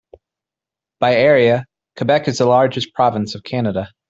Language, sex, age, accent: English, male, 30-39, United States English